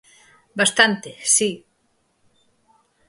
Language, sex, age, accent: Galician, female, 50-59, Normativo (estándar)